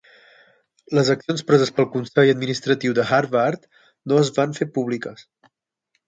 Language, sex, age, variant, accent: Catalan, male, 30-39, Balear, menorquí